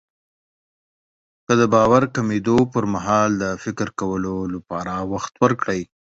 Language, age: Pashto, 30-39